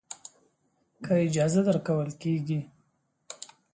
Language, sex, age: Pashto, male, 19-29